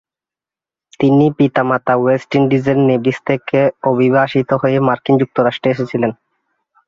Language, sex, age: Bengali, male, 19-29